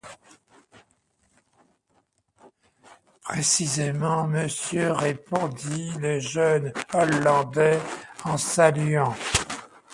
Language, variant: French, Français de métropole